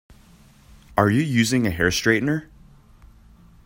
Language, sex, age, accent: English, male, 19-29, United States English